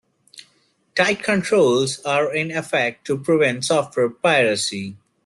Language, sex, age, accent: English, male, 19-29, India and South Asia (India, Pakistan, Sri Lanka)